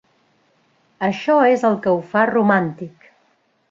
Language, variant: Catalan, Central